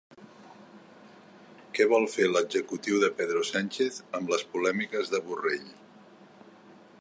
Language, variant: Catalan, Central